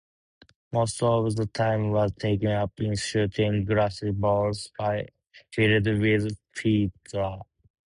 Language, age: English, 19-29